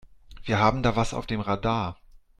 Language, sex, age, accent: German, male, 40-49, Deutschland Deutsch